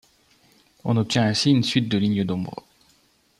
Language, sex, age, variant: French, male, 30-39, Français de métropole